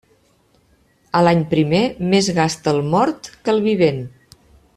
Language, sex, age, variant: Catalan, female, 50-59, Central